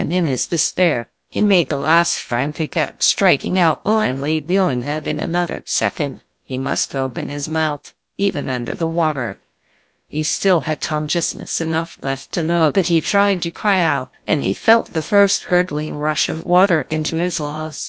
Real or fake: fake